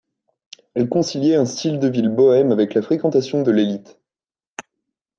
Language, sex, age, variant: French, male, 19-29, Français de métropole